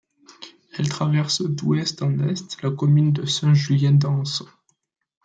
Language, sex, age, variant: French, male, under 19, Français de métropole